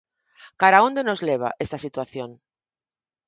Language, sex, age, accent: Galician, female, 40-49, Normativo (estándar)